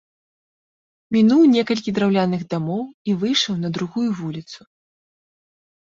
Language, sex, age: Belarusian, female, 30-39